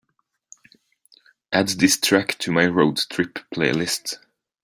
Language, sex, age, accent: English, male, under 19, United States English